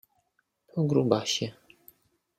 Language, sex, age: Polish, male, 30-39